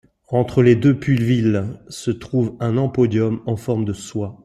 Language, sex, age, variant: French, male, 50-59, Français de métropole